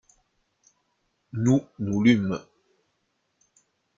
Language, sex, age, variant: French, male, 40-49, Français de métropole